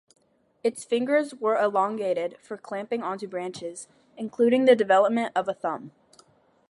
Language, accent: English, United States English